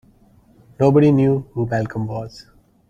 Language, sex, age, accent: English, male, 30-39, India and South Asia (India, Pakistan, Sri Lanka)